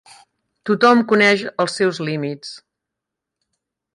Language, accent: Catalan, Girona